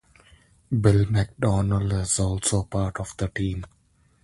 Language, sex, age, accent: English, male, 19-29, India and South Asia (India, Pakistan, Sri Lanka)